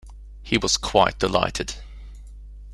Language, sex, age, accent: English, male, 19-29, United States English